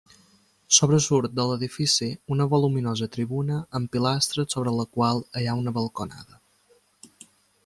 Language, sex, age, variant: Catalan, male, 19-29, Balear